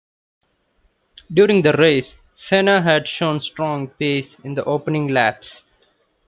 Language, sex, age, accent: English, male, 19-29, India and South Asia (India, Pakistan, Sri Lanka)